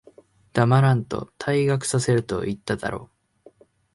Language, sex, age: Japanese, male, 19-29